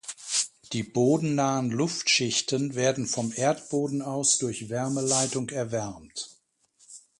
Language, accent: German, Deutschland Deutsch